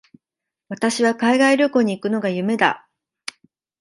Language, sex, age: Japanese, female, 40-49